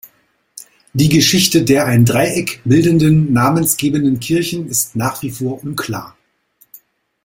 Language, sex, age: German, male, 40-49